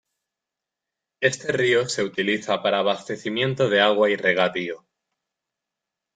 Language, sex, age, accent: Spanish, male, 19-29, España: Norte peninsular (Asturias, Castilla y León, Cantabria, País Vasco, Navarra, Aragón, La Rioja, Guadalajara, Cuenca)